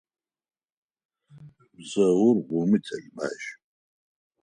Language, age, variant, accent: Adyghe, 40-49, Адыгабзэ (Кирил, пстэумэ зэдыряе), Кıэмгуй (Çemguy)